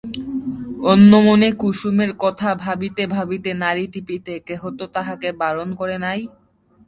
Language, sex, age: Bengali, male, under 19